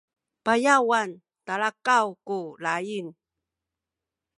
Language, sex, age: Sakizaya, female, 60-69